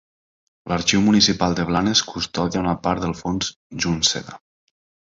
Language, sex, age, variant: Catalan, male, 19-29, Nord-Occidental